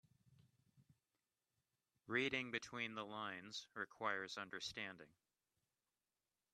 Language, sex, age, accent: English, male, 40-49, United States English